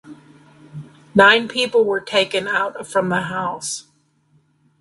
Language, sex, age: English, female, 60-69